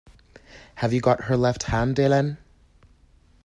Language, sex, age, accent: English, male, 19-29, United States English